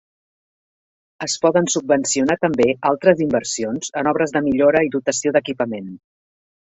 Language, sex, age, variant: Catalan, female, 40-49, Central